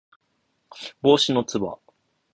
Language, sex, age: Japanese, male, 19-29